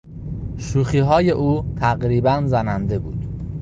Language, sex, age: Persian, male, 19-29